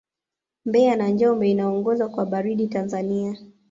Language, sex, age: Swahili, female, 19-29